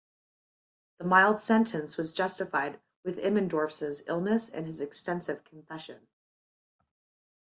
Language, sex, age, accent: English, female, 30-39, United States English